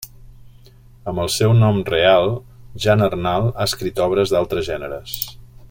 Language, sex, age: Catalan, male, 50-59